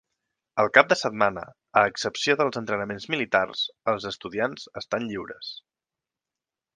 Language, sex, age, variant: Catalan, male, 30-39, Central